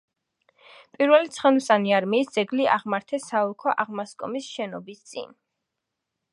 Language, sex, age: Georgian, female, 19-29